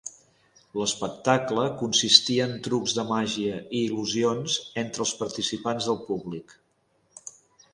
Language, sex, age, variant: Catalan, male, 50-59, Central